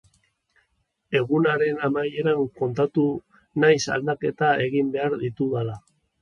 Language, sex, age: Basque, male, 30-39